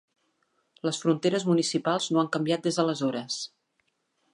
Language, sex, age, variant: Catalan, female, 50-59, Central